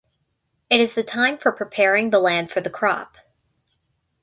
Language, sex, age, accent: English, female, under 19, United States English